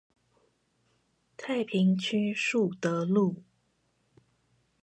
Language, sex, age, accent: Chinese, female, 40-49, 出生地：臺北市